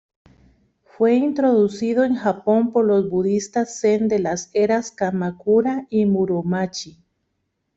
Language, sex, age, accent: Spanish, female, 40-49, América central